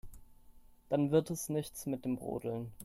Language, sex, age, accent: German, male, 19-29, Deutschland Deutsch